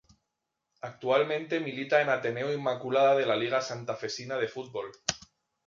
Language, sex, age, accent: Spanish, male, 30-39, España: Norte peninsular (Asturias, Castilla y León, Cantabria, País Vasco, Navarra, Aragón, La Rioja, Guadalajara, Cuenca)